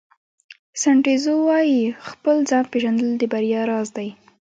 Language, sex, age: Pashto, female, 19-29